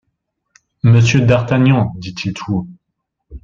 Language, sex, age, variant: French, male, 19-29, Français de métropole